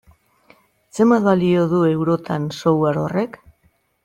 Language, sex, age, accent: Basque, female, 50-59, Mendebalekoa (Araba, Bizkaia, Gipuzkoako mendebaleko herri batzuk)